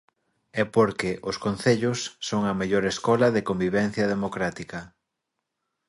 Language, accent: Galician, Oriental (común en zona oriental)